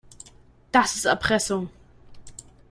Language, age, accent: German, under 19, Deutschland Deutsch